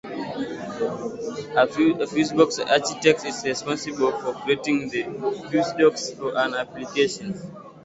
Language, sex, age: English, male, 19-29